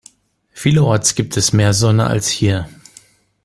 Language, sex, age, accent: German, male, 40-49, Deutschland Deutsch